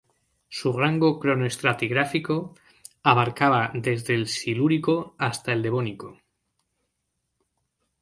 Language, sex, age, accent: Spanish, male, 30-39, España: Norte peninsular (Asturias, Castilla y León, Cantabria, País Vasco, Navarra, Aragón, La Rioja, Guadalajara, Cuenca)